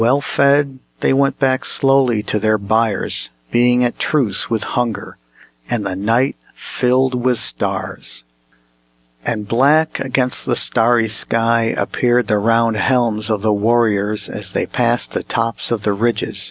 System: none